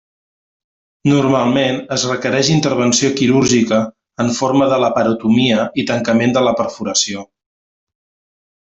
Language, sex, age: Catalan, male, 40-49